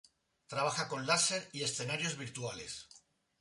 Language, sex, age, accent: Spanish, male, 60-69, España: Sur peninsular (Andalucia, Extremadura, Murcia)